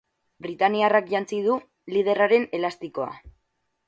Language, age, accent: Basque, under 19, Batua